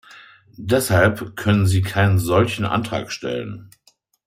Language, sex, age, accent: German, male, 50-59, Deutschland Deutsch